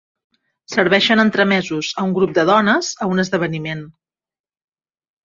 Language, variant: Catalan, Central